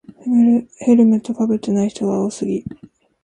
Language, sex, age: Japanese, female, 19-29